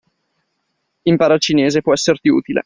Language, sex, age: Italian, male, 19-29